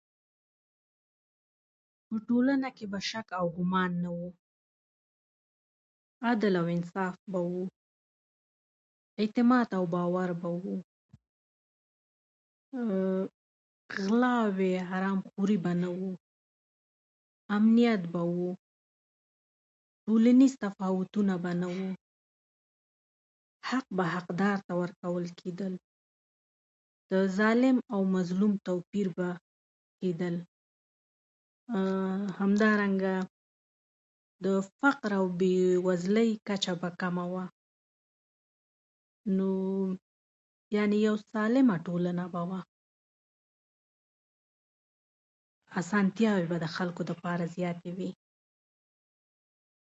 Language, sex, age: Pashto, female, 30-39